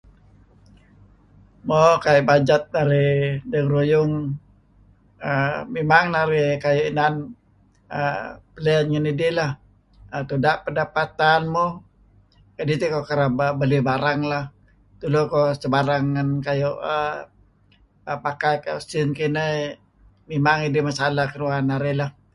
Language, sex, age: Kelabit, male, 70-79